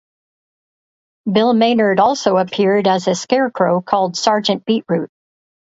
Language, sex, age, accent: English, female, 60-69, United States English